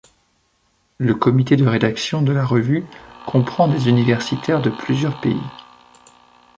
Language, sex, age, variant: French, male, 30-39, Français de métropole